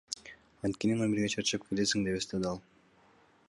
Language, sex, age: Kyrgyz, male, 19-29